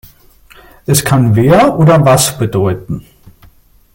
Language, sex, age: German, male, 40-49